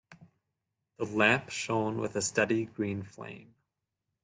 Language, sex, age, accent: English, male, 19-29, Canadian English